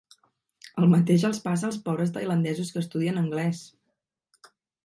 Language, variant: Catalan, Central